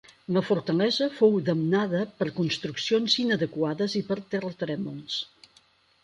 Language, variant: Catalan, Central